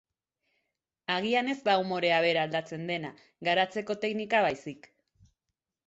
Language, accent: Basque, Erdialdekoa edo Nafarra (Gipuzkoa, Nafarroa)